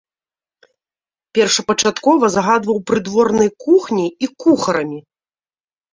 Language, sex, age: Belarusian, female, 30-39